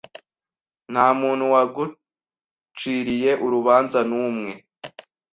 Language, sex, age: Kinyarwanda, male, 19-29